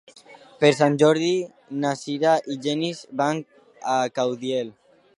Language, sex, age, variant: Catalan, male, under 19, Alacantí